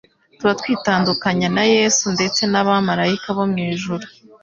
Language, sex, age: Kinyarwanda, female, 19-29